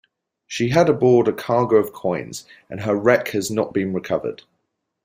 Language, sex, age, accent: English, male, 19-29, England English